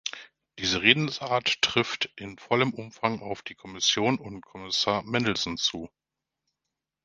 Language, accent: German, Deutschland Deutsch